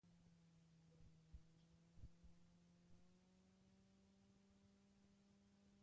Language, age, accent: Basque, 60-69, Erdialdekoa edo Nafarra (Gipuzkoa, Nafarroa)